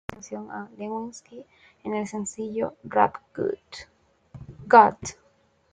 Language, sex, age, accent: Spanish, female, 19-29, Andino-Pacífico: Colombia, Perú, Ecuador, oeste de Bolivia y Venezuela andina